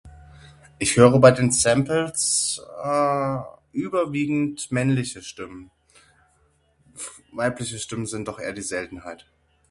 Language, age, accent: German, 30-39, Deutschland Deutsch